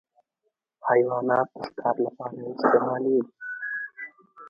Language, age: Pashto, under 19